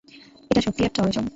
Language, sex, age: Bengali, male, 19-29